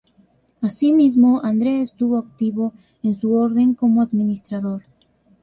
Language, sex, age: Spanish, female, 19-29